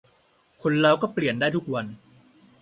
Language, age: Thai, under 19